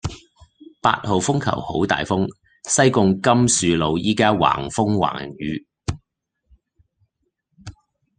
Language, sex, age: Cantonese, male, 40-49